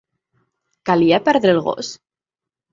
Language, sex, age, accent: Catalan, female, 19-29, Lleidatà